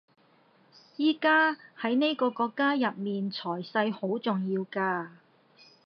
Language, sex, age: Cantonese, female, 40-49